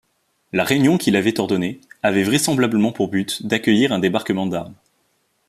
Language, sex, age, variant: French, male, 19-29, Français de métropole